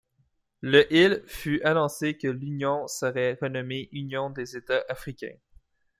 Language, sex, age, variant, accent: French, male, 19-29, Français d'Amérique du Nord, Français du Canada